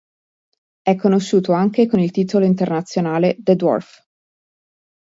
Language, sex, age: Italian, female, 30-39